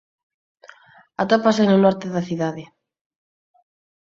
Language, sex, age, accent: Galician, female, 19-29, Atlántico (seseo e gheada)